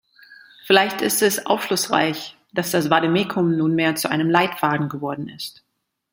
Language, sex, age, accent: German, female, 40-49, Deutschland Deutsch